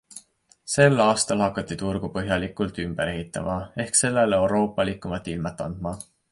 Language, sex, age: Estonian, male, 19-29